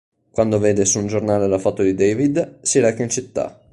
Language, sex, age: Italian, male, under 19